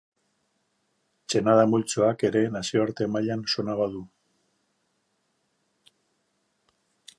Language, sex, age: Basque, male, 50-59